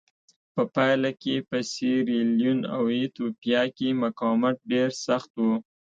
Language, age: Pashto, 19-29